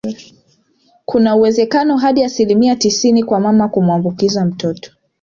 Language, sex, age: Swahili, female, 19-29